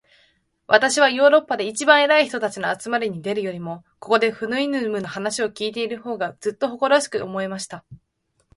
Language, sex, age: Japanese, female, 19-29